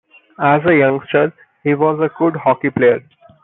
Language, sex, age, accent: English, male, 19-29, India and South Asia (India, Pakistan, Sri Lanka)